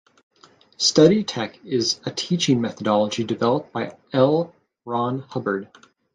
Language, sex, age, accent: English, male, 30-39, United States English